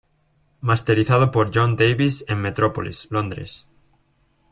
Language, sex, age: Spanish, male, 19-29